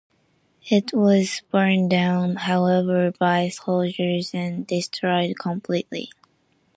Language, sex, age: English, female, 19-29